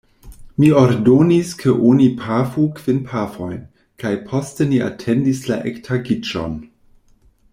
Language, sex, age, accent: Esperanto, male, 40-49, Internacia